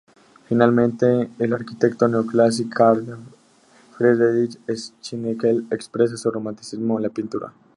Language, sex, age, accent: Spanish, male, 19-29, México